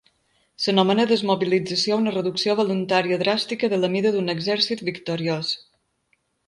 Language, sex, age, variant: Catalan, female, 50-59, Balear